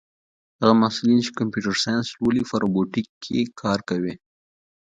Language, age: Pashto, 19-29